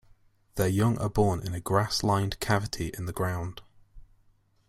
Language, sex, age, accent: English, male, 19-29, England English